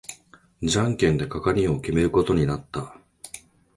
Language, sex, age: Japanese, male, 50-59